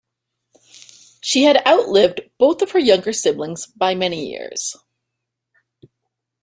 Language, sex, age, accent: English, female, 19-29, Canadian English